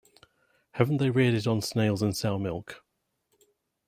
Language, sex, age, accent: English, male, 50-59, England English